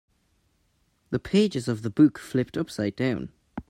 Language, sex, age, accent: English, male, under 19, England English